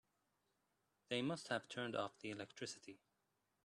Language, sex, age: English, male, 30-39